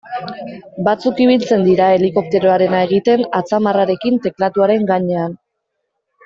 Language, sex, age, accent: Basque, female, 19-29, Erdialdekoa edo Nafarra (Gipuzkoa, Nafarroa)